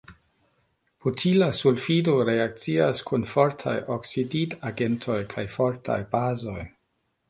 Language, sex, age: Esperanto, male, 50-59